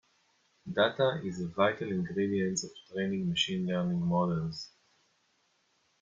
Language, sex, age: English, male, 19-29